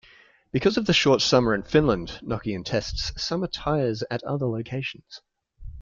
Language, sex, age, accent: English, male, 19-29, Australian English